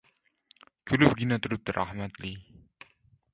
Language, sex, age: Uzbek, male, 19-29